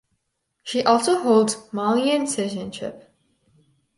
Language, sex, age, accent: English, female, under 19, United States English